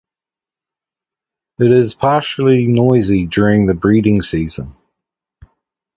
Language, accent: English, New Zealand English